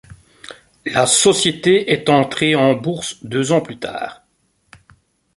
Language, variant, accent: French, Français d'Europe, Français de Belgique